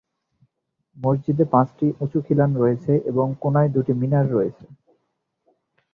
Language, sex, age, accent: Bengali, male, 19-29, Native; Bangladeshi